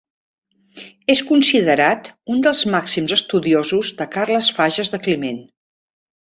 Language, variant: Catalan, Central